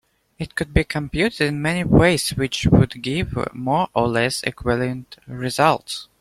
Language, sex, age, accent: English, male, under 19, United States English